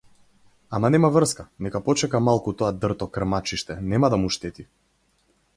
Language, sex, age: Macedonian, male, 19-29